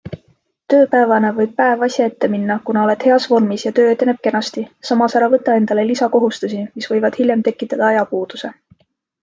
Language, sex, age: Estonian, female, 19-29